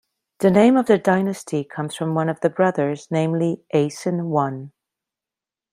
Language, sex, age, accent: English, female, 40-49, Canadian English